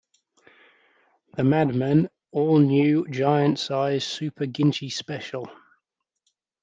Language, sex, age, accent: English, male, 30-39, England English